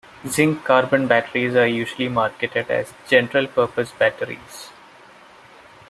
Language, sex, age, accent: English, male, 30-39, India and South Asia (India, Pakistan, Sri Lanka)